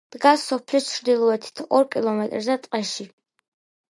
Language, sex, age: Georgian, female, under 19